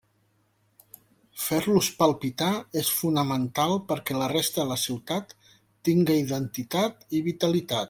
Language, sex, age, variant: Catalan, male, 40-49, Central